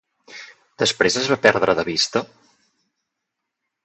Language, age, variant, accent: Catalan, 30-39, Central, central